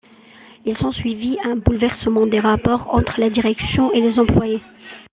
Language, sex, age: French, female, 40-49